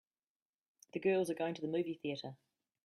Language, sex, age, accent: English, female, 40-49, New Zealand English